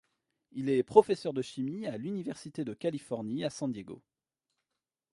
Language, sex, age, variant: French, male, 30-39, Français de métropole